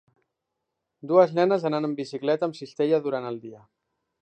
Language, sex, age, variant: Catalan, male, 19-29, Central